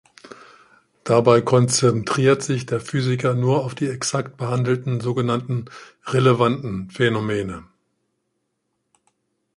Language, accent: German, Deutschland Deutsch